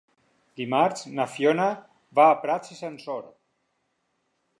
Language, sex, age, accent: Catalan, male, 50-59, valencià